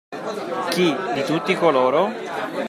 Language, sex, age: Italian, male, 30-39